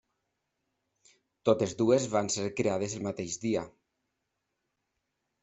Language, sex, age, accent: Catalan, male, 30-39, valencià